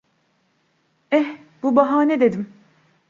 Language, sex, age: Turkish, female, 30-39